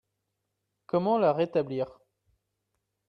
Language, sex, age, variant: French, male, 19-29, Français de métropole